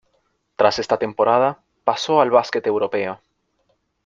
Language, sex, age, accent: Spanish, male, 19-29, México